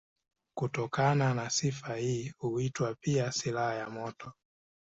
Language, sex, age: Swahili, male, 19-29